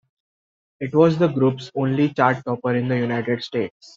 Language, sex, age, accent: English, male, 19-29, India and South Asia (India, Pakistan, Sri Lanka)